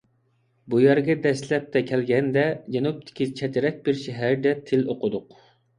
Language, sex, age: Uyghur, male, 19-29